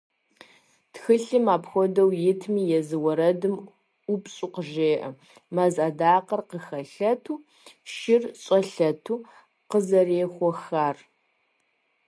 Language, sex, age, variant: Kabardian, female, 30-39, Адыгэбзэ (Къэбэрдей, Кирил, псоми зэдай)